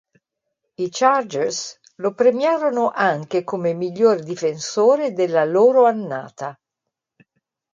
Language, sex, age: Italian, female, 60-69